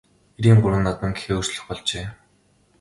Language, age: Mongolian, 19-29